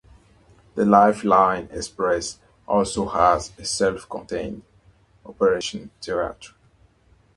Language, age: English, 19-29